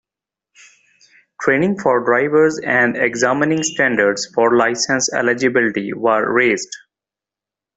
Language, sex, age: English, male, 30-39